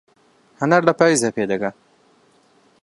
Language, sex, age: Central Kurdish, male, 19-29